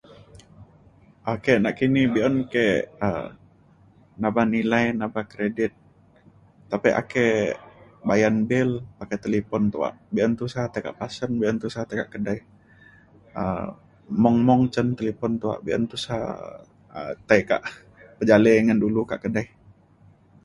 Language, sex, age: Mainstream Kenyah, male, 30-39